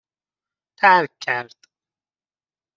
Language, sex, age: Persian, male, 30-39